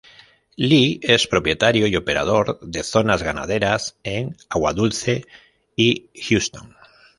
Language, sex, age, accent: Spanish, male, 50-59, España: Norte peninsular (Asturias, Castilla y León, Cantabria, País Vasco, Navarra, Aragón, La Rioja, Guadalajara, Cuenca)